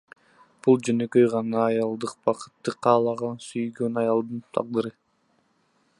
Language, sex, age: Kyrgyz, female, 19-29